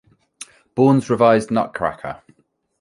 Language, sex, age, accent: English, male, 40-49, England English